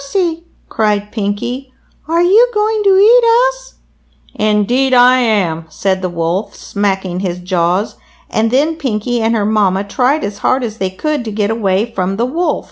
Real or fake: real